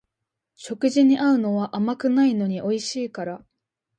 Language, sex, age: Japanese, female, under 19